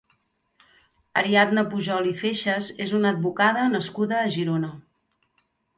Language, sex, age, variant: Catalan, female, 40-49, Central